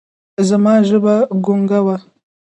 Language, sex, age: Pashto, female, 19-29